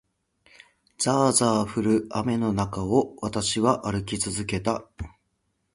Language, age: Japanese, 30-39